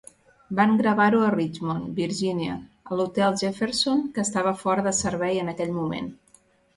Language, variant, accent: Catalan, Central, central